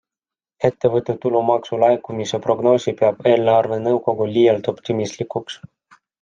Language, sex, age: Estonian, male, 19-29